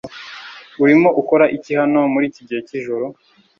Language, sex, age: Kinyarwanda, male, 19-29